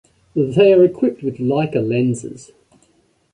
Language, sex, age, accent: English, male, 40-49, Australian English